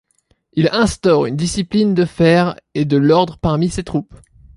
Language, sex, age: French, male, under 19